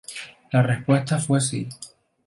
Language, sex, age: Spanish, male, 19-29